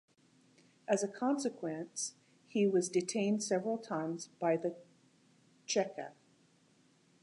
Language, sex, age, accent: English, female, 60-69, United States English